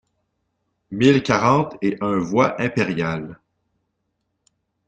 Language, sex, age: French, male, 40-49